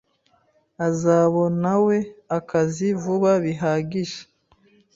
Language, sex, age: Kinyarwanda, female, 30-39